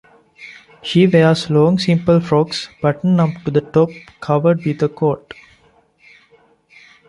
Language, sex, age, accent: English, male, 19-29, India and South Asia (India, Pakistan, Sri Lanka)